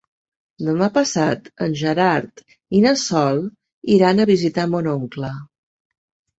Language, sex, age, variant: Catalan, female, 50-59, Central